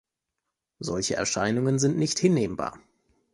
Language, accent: German, Deutschland Deutsch